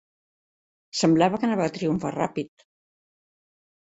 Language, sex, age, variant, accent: Catalan, female, 70-79, Central, central